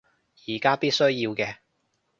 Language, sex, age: Cantonese, male, 19-29